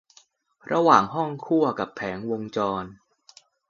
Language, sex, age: Thai, male, 19-29